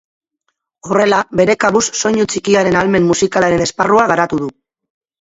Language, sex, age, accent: Basque, female, 40-49, Mendebalekoa (Araba, Bizkaia, Gipuzkoako mendebaleko herri batzuk)